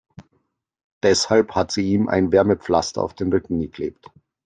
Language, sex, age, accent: German, male, 30-39, Österreichisches Deutsch